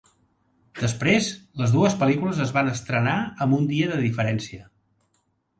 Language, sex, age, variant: Catalan, male, 60-69, Central